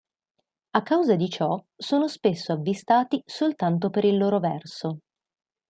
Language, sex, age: Italian, female, 19-29